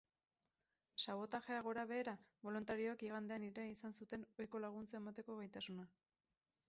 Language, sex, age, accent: Basque, female, 30-39, Mendebalekoa (Araba, Bizkaia, Gipuzkoako mendebaleko herri batzuk)